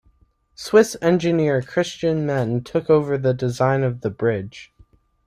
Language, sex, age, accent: English, male, 19-29, United States English